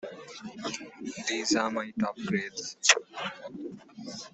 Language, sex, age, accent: English, male, 19-29, India and South Asia (India, Pakistan, Sri Lanka)